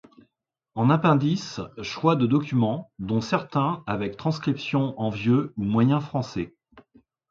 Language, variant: French, Français de métropole